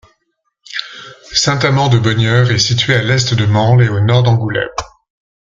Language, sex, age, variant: French, male, 50-59, Français de métropole